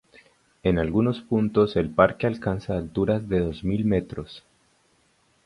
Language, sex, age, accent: Spanish, male, 30-39, Andino-Pacífico: Colombia, Perú, Ecuador, oeste de Bolivia y Venezuela andina